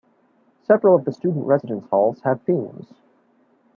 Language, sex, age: English, male, 19-29